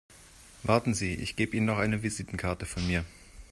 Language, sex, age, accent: German, male, 40-49, Deutschland Deutsch